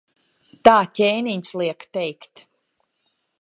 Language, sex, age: Latvian, female, 40-49